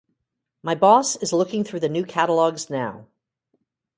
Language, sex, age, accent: English, female, 60-69, United States English